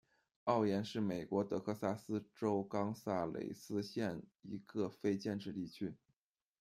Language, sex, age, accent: Chinese, male, 30-39, 出生地：北京市